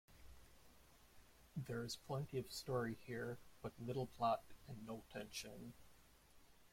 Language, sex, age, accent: English, male, 19-29, United States English